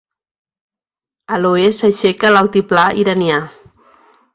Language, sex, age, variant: Catalan, male, 40-49, Central